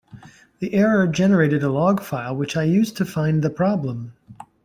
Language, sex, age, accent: English, male, 40-49, United States English